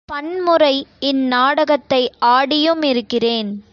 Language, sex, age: Tamil, female, under 19